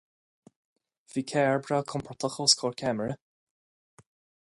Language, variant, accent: Irish, Gaeilge Chonnacht, Cainteoir líofa, ní ó dhúchas